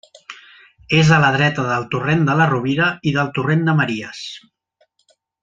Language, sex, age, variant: Catalan, male, 40-49, Central